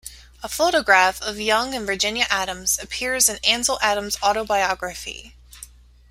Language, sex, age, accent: English, female, 30-39, United States English